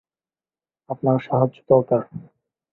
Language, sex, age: Bengali, male, 19-29